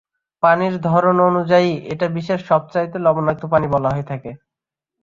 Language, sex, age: Bengali, male, 19-29